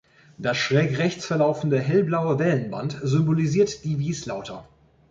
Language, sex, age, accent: German, male, 40-49, Deutschland Deutsch